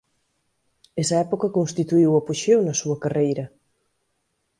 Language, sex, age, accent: Galician, female, 19-29, Central (gheada)